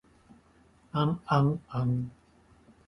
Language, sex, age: Japanese, male, 50-59